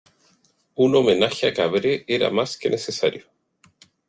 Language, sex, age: Spanish, male, 40-49